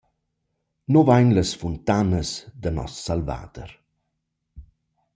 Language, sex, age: Romansh, male, 40-49